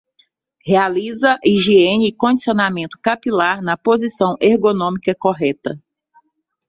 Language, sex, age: Portuguese, female, 40-49